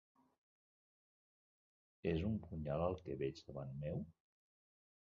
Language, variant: Catalan, Central